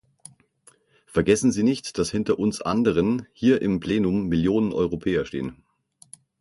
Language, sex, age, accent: German, male, 40-49, Deutschland Deutsch; Österreichisches Deutsch